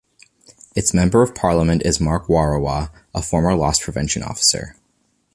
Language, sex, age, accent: English, male, 19-29, Canadian English